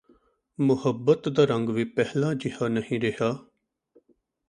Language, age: Punjabi, 40-49